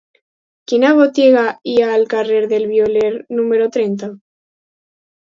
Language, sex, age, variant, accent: Catalan, female, under 19, Alacantí, valencià